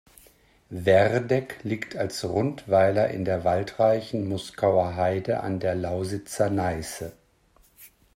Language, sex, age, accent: German, male, 50-59, Deutschland Deutsch